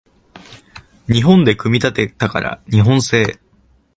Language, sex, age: Japanese, male, 19-29